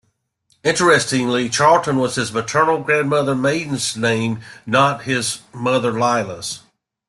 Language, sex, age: English, male, 50-59